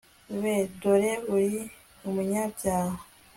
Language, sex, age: Kinyarwanda, female, 19-29